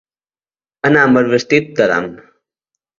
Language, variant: Catalan, Balear